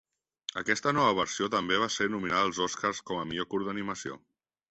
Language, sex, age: Catalan, male, 30-39